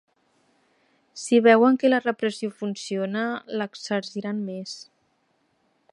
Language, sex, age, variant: Catalan, female, 19-29, Central